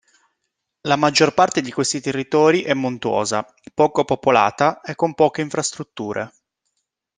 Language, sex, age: Italian, male, 30-39